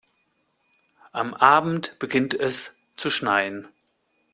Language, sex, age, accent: German, male, 50-59, Deutschland Deutsch